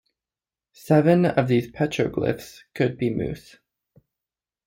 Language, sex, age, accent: English, male, 19-29, Canadian English